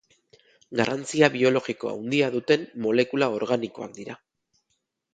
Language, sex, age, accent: Basque, male, 40-49, Mendebalekoa (Araba, Bizkaia, Gipuzkoako mendebaleko herri batzuk)